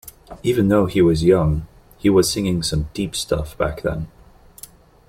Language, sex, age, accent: English, male, 30-39, United States English